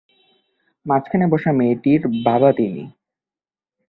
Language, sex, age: Bengali, male, 19-29